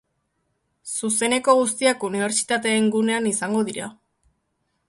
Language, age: Basque, 19-29